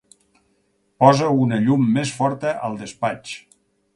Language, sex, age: Catalan, male, 60-69